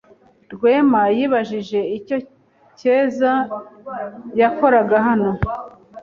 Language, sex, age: Kinyarwanda, female, 40-49